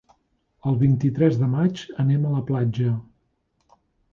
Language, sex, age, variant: Catalan, male, 40-49, Nord-Occidental